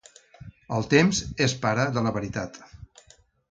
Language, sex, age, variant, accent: Catalan, male, 50-59, Central, central